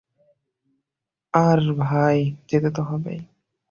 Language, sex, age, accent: Bengali, male, 19-29, শুদ্ধ